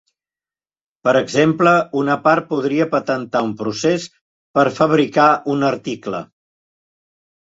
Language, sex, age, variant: Catalan, male, 70-79, Central